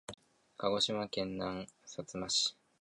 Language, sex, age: Japanese, male, 19-29